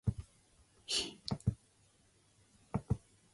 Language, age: English, 19-29